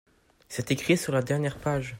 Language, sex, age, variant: French, male, under 19, Français de métropole